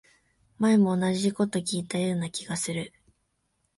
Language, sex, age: Japanese, female, 19-29